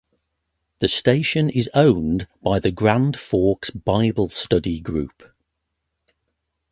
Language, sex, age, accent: English, male, 40-49, England English